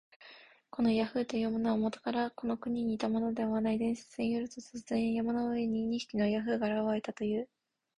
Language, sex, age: Japanese, female, 19-29